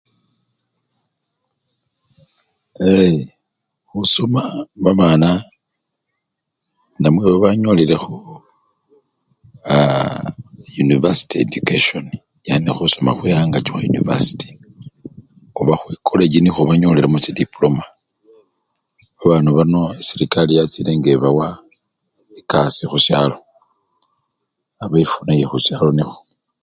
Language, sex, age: Luyia, male, 60-69